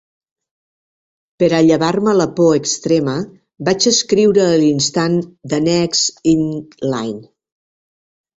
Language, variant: Catalan, Septentrional